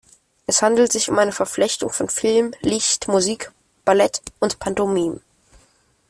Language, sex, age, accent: German, male, under 19, Deutschland Deutsch